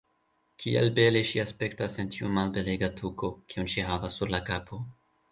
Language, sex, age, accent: Esperanto, male, 19-29, Internacia